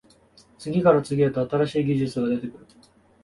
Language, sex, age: Japanese, male, 19-29